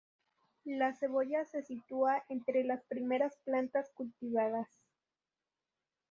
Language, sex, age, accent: Spanish, female, 19-29, México